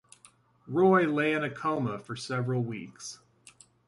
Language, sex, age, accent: English, male, 30-39, United States English